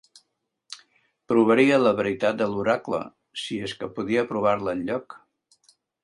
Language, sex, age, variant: Catalan, male, 70-79, Central